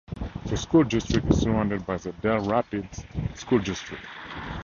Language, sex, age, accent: English, male, 30-39, Southern African (South Africa, Zimbabwe, Namibia)